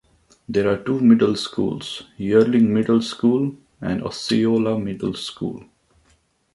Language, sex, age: English, male, 19-29